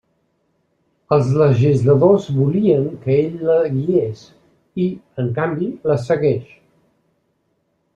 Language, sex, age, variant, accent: Catalan, male, 60-69, Central, central